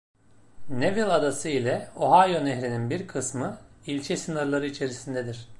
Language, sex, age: Turkish, male, 30-39